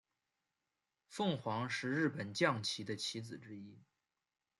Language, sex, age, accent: Chinese, male, 19-29, 出生地：河南省